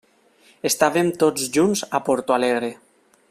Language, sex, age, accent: Catalan, male, 19-29, valencià